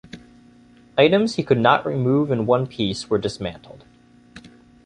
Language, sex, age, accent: English, male, 19-29, United States English